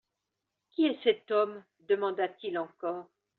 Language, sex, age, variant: French, female, 60-69, Français de métropole